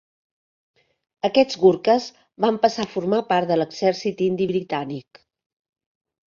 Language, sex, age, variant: Catalan, female, 50-59, Central